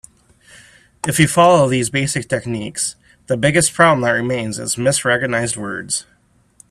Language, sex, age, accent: English, male, 19-29, United States English